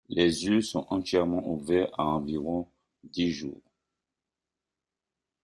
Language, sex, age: French, male, 50-59